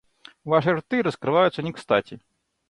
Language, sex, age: Russian, male, 30-39